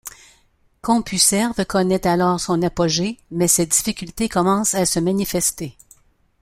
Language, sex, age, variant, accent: French, female, 70-79, Français d'Amérique du Nord, Français du Canada